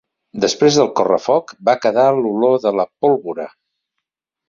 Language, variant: Catalan, Central